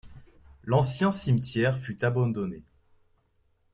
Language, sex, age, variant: French, male, 19-29, Français de métropole